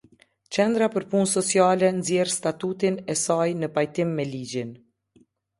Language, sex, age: Albanian, female, 30-39